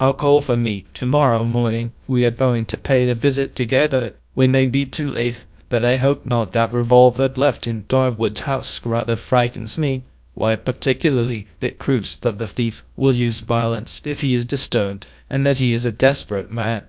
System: TTS, GlowTTS